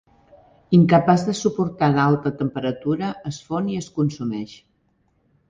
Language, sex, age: Catalan, female, 50-59